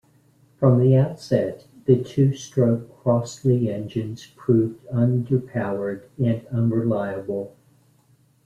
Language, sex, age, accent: English, male, 50-59, United States English